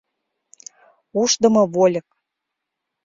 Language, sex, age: Mari, female, 19-29